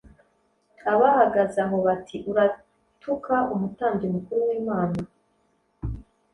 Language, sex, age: Kinyarwanda, female, 30-39